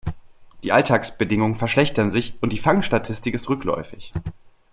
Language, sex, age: German, male, 19-29